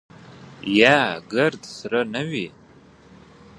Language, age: Pashto, 19-29